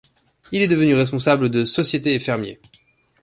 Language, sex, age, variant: French, male, 30-39, Français de métropole